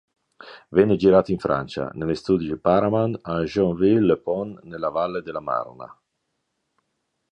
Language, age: Italian, 50-59